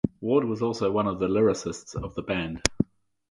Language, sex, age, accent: English, male, 50-59, New Zealand English